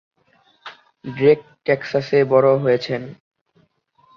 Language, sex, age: Bengali, male, 40-49